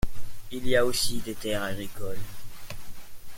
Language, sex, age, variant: French, male, 19-29, Français de métropole